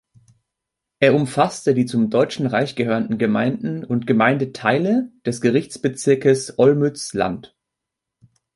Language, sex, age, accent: German, male, 19-29, Deutschland Deutsch